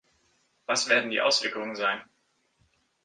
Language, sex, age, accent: German, male, 30-39, Deutschland Deutsch